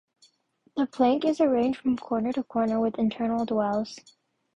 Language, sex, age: English, female, under 19